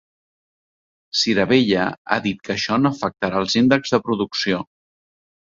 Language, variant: Catalan, Central